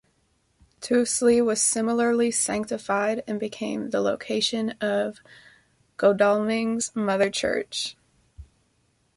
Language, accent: English, United States English